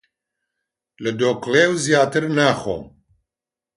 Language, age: Central Kurdish, 60-69